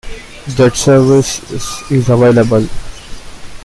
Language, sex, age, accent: English, male, 19-29, India and South Asia (India, Pakistan, Sri Lanka)